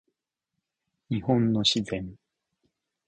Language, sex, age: Japanese, male, 30-39